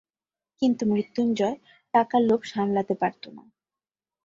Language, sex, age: Bengali, female, 19-29